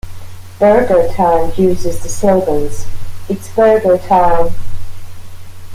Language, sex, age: English, female, 30-39